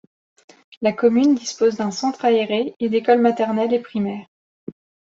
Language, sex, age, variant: French, female, 19-29, Français de métropole